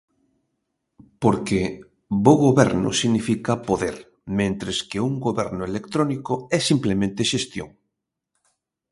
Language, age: Galician, 50-59